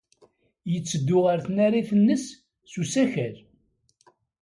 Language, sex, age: Kabyle, male, 70-79